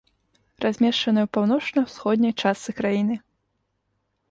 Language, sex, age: Belarusian, female, 19-29